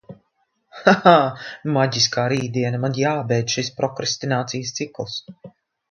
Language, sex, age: Latvian, female, 40-49